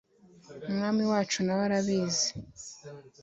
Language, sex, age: Kinyarwanda, female, 19-29